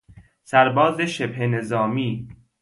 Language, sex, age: Persian, male, 19-29